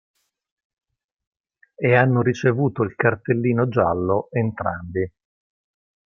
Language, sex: Italian, male